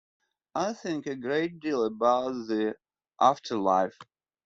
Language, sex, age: English, male, 50-59